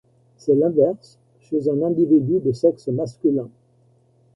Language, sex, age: French, male, 70-79